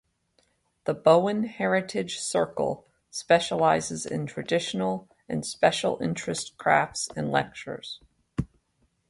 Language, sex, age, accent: English, female, 50-59, United States English